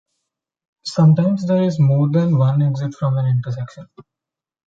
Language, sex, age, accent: English, male, 19-29, India and South Asia (India, Pakistan, Sri Lanka)